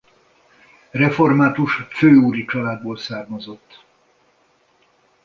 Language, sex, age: Hungarian, male, 60-69